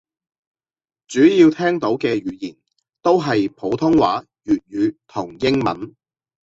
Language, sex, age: Cantonese, male, 40-49